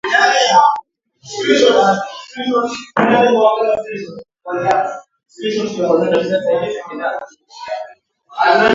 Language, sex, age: Swahili, female, 19-29